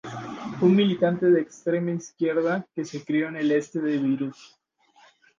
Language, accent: Spanish, México